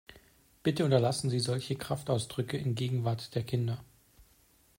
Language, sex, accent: German, male, Deutschland Deutsch